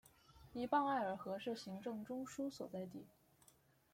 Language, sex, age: Chinese, female, 19-29